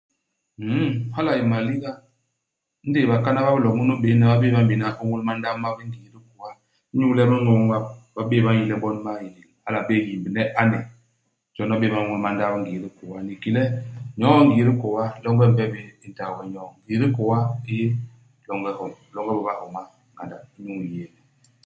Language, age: Basaa, 40-49